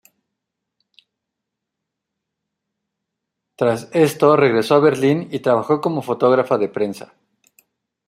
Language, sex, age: Spanish, male, 30-39